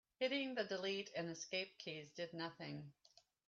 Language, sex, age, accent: English, female, 60-69, United States English